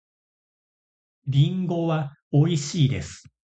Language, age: Japanese, 40-49